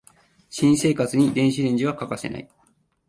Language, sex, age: Japanese, male, 40-49